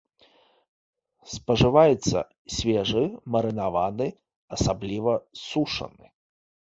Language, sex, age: Belarusian, male, 30-39